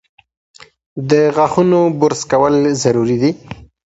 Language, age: Pashto, 19-29